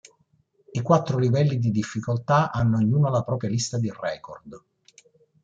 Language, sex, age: Italian, male, 60-69